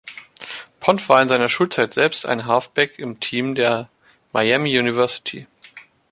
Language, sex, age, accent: German, male, 30-39, Deutschland Deutsch